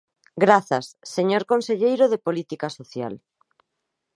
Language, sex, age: Galician, female, 40-49